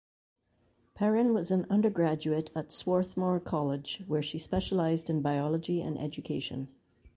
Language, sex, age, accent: English, female, 50-59, West Indies and Bermuda (Bahamas, Bermuda, Jamaica, Trinidad)